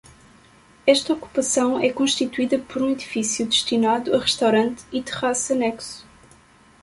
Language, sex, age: Portuguese, female, 19-29